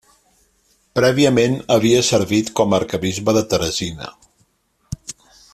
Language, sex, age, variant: Catalan, male, 50-59, Central